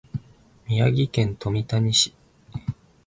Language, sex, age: Japanese, male, 19-29